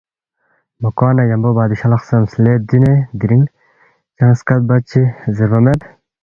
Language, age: Balti, 19-29